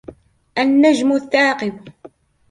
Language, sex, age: Arabic, female, 19-29